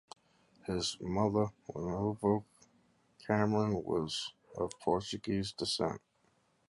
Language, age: English, 60-69